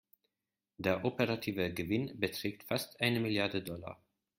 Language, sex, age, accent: German, male, 19-29, Österreichisches Deutsch